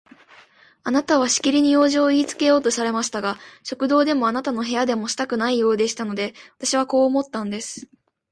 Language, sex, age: Japanese, female, 19-29